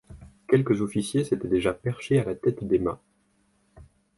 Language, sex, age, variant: French, male, 19-29, Français de métropole